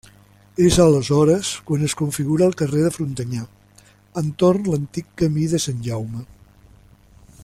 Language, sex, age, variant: Catalan, male, 60-69, Central